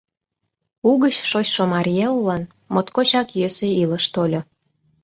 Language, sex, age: Mari, female, 19-29